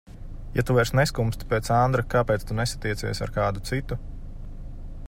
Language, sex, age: Latvian, male, 30-39